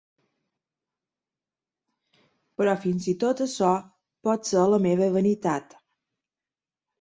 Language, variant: Catalan, Balear